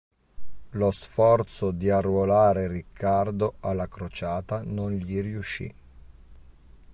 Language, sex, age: Italian, male, 40-49